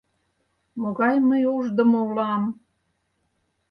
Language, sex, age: Mari, female, 60-69